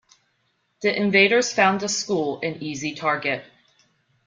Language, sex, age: English, female, 40-49